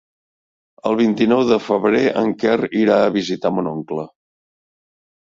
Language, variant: Catalan, Central